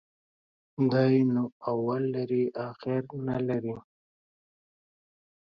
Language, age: Pashto, 40-49